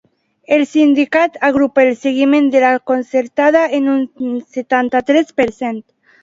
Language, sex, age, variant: Catalan, female, under 19, Alacantí